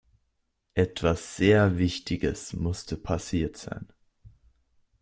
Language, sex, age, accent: German, male, under 19, Österreichisches Deutsch